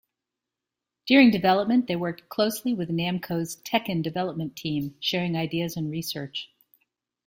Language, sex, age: English, female, 50-59